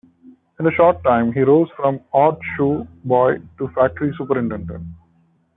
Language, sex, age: English, male, 30-39